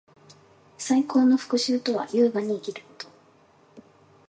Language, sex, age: Japanese, female, 19-29